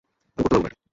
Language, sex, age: Bengali, male, 19-29